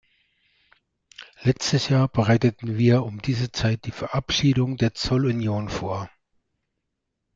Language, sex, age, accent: German, male, 60-69, Deutschland Deutsch